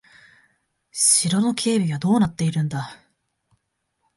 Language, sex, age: Japanese, female, 19-29